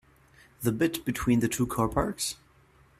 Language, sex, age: English, male, 19-29